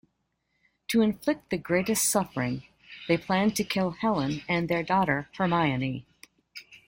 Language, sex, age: English, female, 50-59